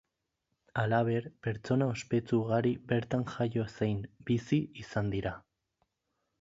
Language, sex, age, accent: Basque, male, 19-29, Mendebalekoa (Araba, Bizkaia, Gipuzkoako mendebaleko herri batzuk)